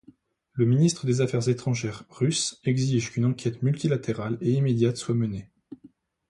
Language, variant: French, Français de métropole